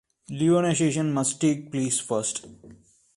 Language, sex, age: English, male, 19-29